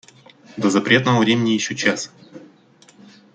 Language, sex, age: Russian, male, 19-29